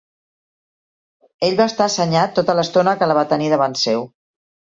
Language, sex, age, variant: Catalan, female, 40-49, Central